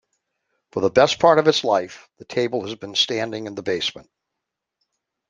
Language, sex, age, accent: English, male, 70-79, United States English